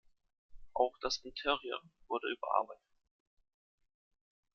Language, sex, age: German, male, 19-29